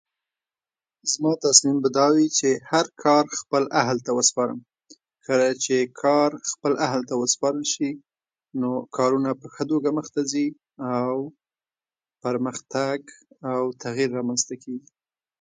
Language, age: Pashto, 30-39